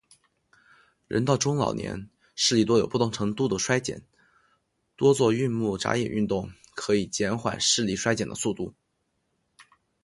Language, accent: Chinese, 出生地：浙江省